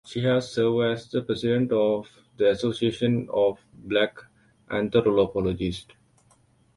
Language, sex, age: English, male, 19-29